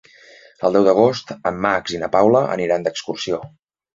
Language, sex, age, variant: Catalan, male, 19-29, Central